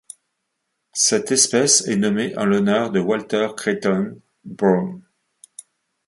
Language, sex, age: French, male, 60-69